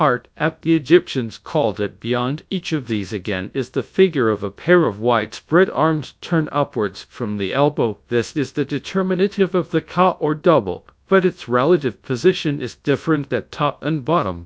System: TTS, GradTTS